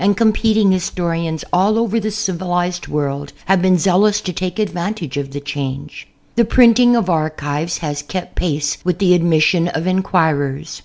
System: none